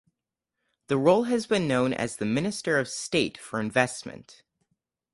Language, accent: English, United States English